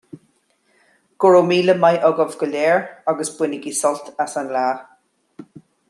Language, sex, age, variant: Irish, male, 50-59, Gaeilge Uladh